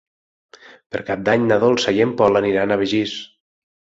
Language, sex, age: Catalan, male, 40-49